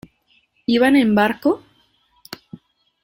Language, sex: Spanish, female